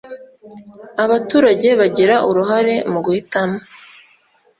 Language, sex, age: Kinyarwanda, female, 40-49